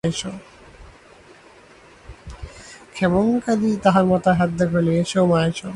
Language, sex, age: Bengali, male, 19-29